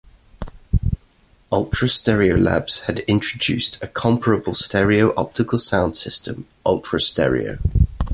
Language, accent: English, England English